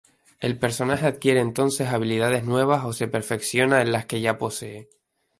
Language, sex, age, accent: Spanish, male, 19-29, España: Islas Canarias